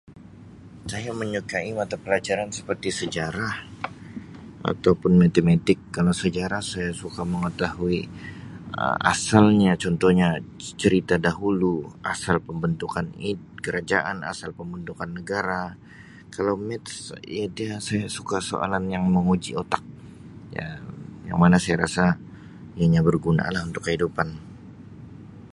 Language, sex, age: Sabah Malay, male, 19-29